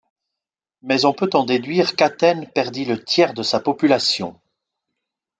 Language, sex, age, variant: French, male, 40-49, Français de métropole